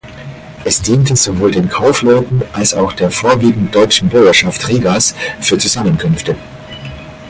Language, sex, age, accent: German, male, 40-49, Deutschland Deutsch